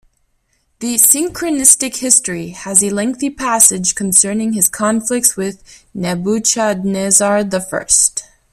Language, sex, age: English, female, 19-29